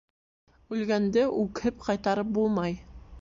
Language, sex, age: Bashkir, female, 19-29